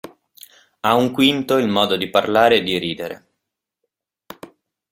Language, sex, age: Italian, male, 19-29